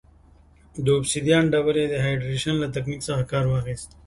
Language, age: Pashto, 19-29